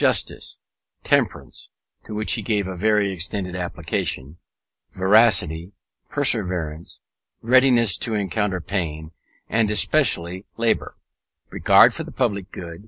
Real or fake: real